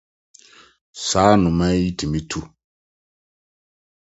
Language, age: Akan, 60-69